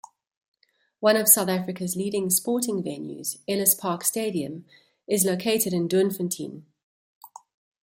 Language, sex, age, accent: English, female, 40-49, Southern African (South Africa, Zimbabwe, Namibia)